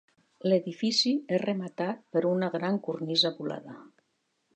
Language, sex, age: Catalan, female, 60-69